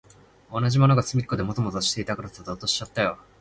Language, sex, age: Japanese, male, 19-29